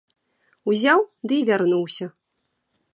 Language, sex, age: Belarusian, female, 30-39